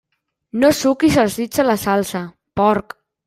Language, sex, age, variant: Catalan, male, under 19, Central